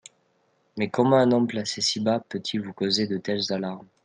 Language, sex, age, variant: French, male, 19-29, Français de métropole